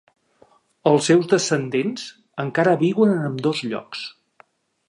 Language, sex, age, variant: Catalan, male, 60-69, Central